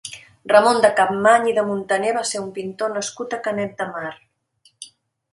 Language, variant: Catalan, Central